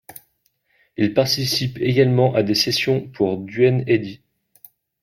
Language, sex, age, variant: French, male, 30-39, Français de métropole